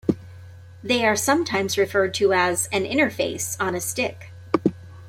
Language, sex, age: English, female, 40-49